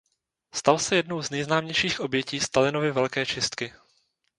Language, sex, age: Czech, male, 19-29